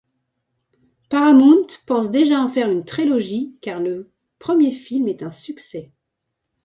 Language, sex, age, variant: French, female, 40-49, Français de métropole